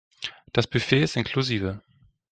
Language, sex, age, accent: German, male, 30-39, Deutschland Deutsch